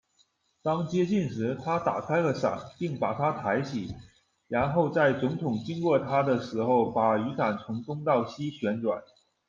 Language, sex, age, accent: Chinese, male, 19-29, 出生地：辽宁省